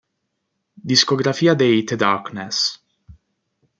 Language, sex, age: Italian, male, 19-29